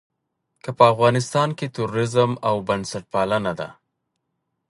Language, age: Pashto, 19-29